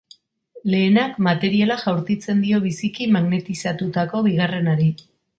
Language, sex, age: Basque, female, 40-49